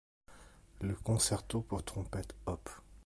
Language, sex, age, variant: French, male, 30-39, Français de métropole